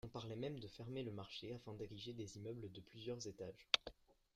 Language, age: French, under 19